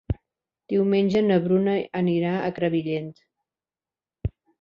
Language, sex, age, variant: Catalan, female, 60-69, Central